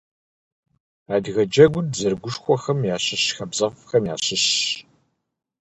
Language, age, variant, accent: Kabardian, 40-49, Адыгэбзэ (Къэбэрдей, Кирил, псоми зэдай), Джылэхъстэней (Gilahsteney)